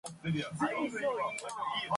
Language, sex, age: English, female, 19-29